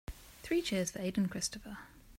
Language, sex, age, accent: English, female, 30-39, England English